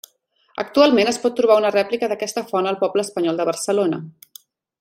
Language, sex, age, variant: Catalan, female, 30-39, Central